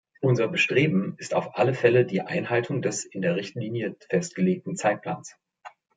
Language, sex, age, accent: German, male, 40-49, Deutschland Deutsch